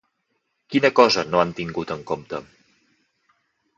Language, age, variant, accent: Catalan, 30-39, Central, central